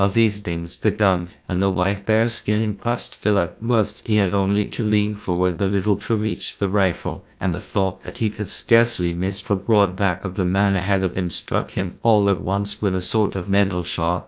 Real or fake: fake